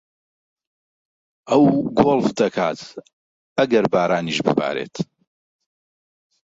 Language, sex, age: Central Kurdish, male, 40-49